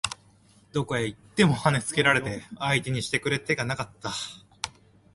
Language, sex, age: Japanese, male, 19-29